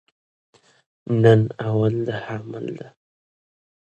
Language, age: Pashto, 19-29